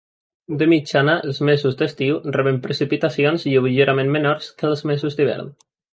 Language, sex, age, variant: Catalan, male, 19-29, Central